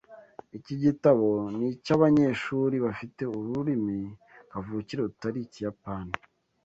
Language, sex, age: Kinyarwanda, male, 19-29